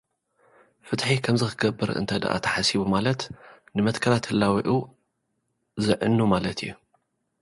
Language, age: Tigrinya, 40-49